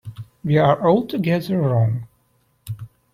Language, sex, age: English, male, 19-29